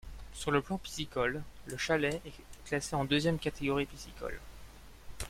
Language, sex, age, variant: French, male, 19-29, Français de métropole